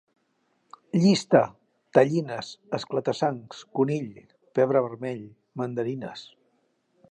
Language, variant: Catalan, Central